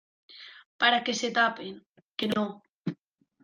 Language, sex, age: Spanish, female, 19-29